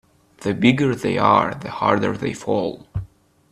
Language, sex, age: English, male, under 19